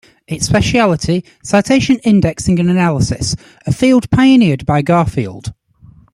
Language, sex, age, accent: English, male, 19-29, England English